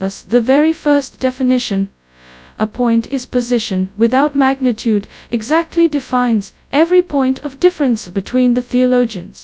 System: TTS, FastPitch